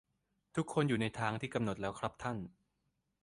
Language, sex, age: Thai, male, 19-29